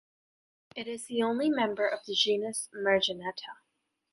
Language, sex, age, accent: English, female, 19-29, Canadian English